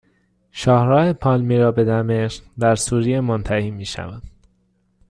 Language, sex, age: Persian, male, 19-29